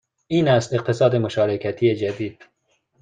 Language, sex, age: Persian, male, 30-39